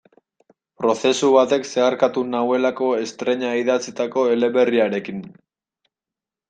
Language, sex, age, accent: Basque, male, 19-29, Mendebalekoa (Araba, Bizkaia, Gipuzkoako mendebaleko herri batzuk)